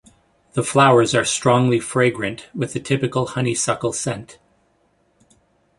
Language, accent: English, Canadian English